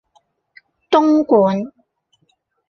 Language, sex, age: Cantonese, female, 30-39